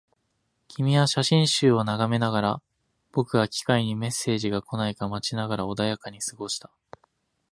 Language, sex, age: Japanese, male, 19-29